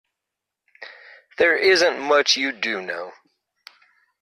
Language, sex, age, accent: English, male, 30-39, United States English